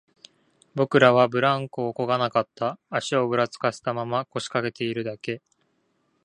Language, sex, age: Japanese, male, 19-29